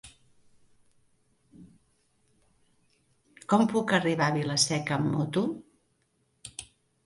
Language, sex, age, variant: Catalan, female, 60-69, Central